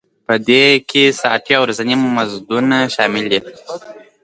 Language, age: Pashto, under 19